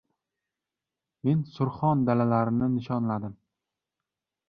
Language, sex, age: Uzbek, male, 19-29